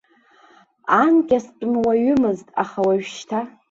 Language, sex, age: Abkhazian, female, 40-49